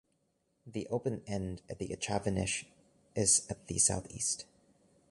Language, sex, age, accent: English, male, 19-29, United States English